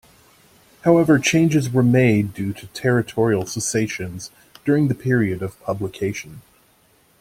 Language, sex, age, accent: English, male, 30-39, United States English